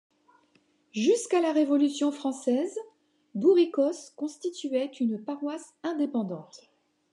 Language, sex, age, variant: French, female, 50-59, Français de métropole